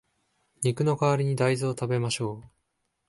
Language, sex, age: Japanese, male, 19-29